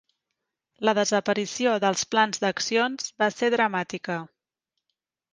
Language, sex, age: Catalan, female, 30-39